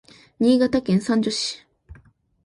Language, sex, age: Japanese, female, 19-29